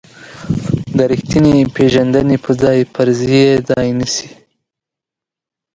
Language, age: Pashto, 19-29